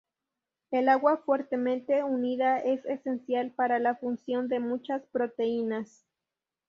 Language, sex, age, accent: Spanish, female, 19-29, México